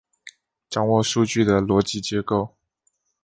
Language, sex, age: Chinese, male, 19-29